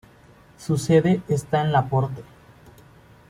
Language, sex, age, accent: Spanish, male, under 19, México